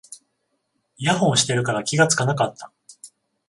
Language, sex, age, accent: Japanese, male, 40-49, 関西